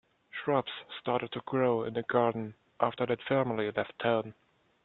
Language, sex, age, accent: English, male, 19-29, England English